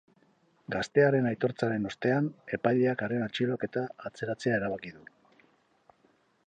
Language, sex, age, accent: Basque, male, 50-59, Mendebalekoa (Araba, Bizkaia, Gipuzkoako mendebaleko herri batzuk)